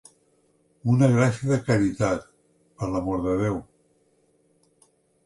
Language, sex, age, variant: Catalan, male, 60-69, Central